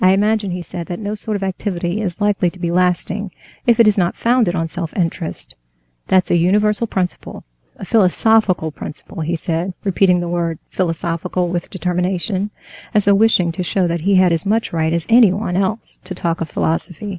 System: none